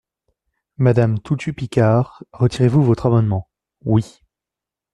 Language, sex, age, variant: French, male, 19-29, Français de métropole